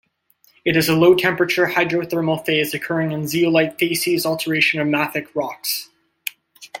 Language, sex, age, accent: English, male, 19-29, United States English